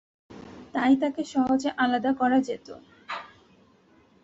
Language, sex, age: Bengali, female, under 19